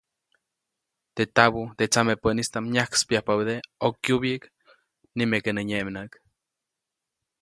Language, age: Copainalá Zoque, 19-29